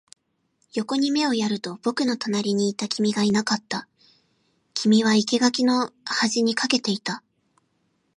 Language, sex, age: Japanese, female, 19-29